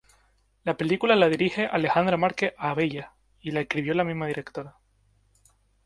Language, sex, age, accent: Spanish, male, 19-29, España: Islas Canarias